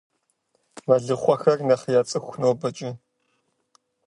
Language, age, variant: Kabardian, 19-29, Адыгэбзэ (Къэбэрдей, Кирил, псоми зэдай)